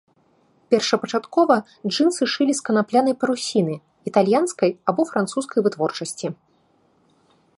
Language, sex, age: Belarusian, female, 19-29